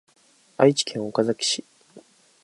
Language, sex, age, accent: Japanese, male, 19-29, 標準語